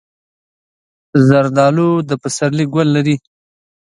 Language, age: Pashto, 30-39